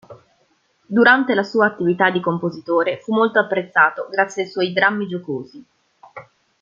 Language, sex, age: Italian, female, 19-29